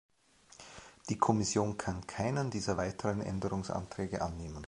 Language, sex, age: German, male, 40-49